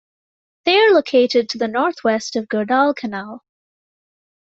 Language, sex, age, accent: English, female, 19-29, England English